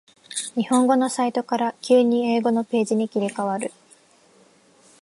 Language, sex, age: Japanese, female, 19-29